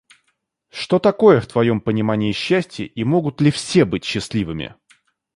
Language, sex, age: Russian, male, 19-29